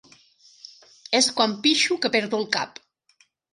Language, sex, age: Catalan, female, 40-49